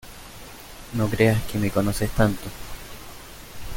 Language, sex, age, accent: Spanish, male, 30-39, Chileno: Chile, Cuyo